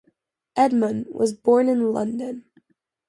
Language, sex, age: English, female, under 19